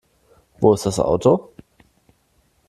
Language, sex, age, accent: German, male, 19-29, Deutschland Deutsch